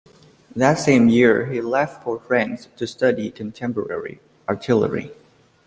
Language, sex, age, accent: English, male, 19-29, United States English